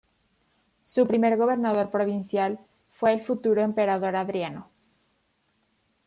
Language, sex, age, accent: Spanish, female, 19-29, México